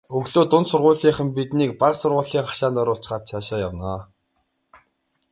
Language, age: Mongolian, 19-29